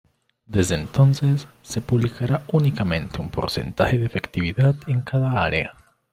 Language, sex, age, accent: Spanish, male, 19-29, Andino-Pacífico: Colombia, Perú, Ecuador, oeste de Bolivia y Venezuela andina